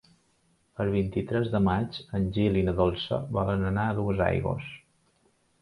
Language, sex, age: Catalan, male, 40-49